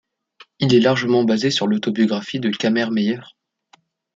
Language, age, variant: French, 19-29, Français de métropole